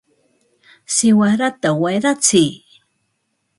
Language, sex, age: Ambo-Pasco Quechua, female, 60-69